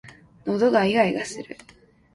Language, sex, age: Japanese, female, under 19